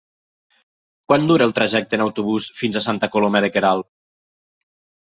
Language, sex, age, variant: Catalan, male, 50-59, Nord-Occidental